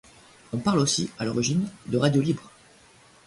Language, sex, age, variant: French, male, 19-29, Français de métropole